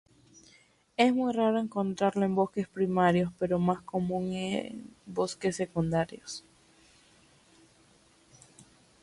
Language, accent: Spanish, Andino-Pacífico: Colombia, Perú, Ecuador, oeste de Bolivia y Venezuela andina